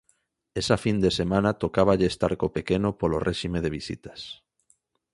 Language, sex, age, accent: Galician, male, 19-29, Normativo (estándar)